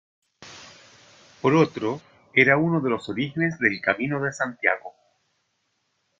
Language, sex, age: Spanish, male, 50-59